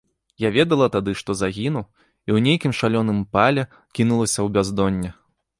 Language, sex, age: Belarusian, male, 30-39